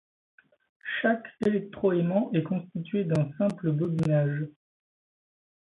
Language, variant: French, Français de métropole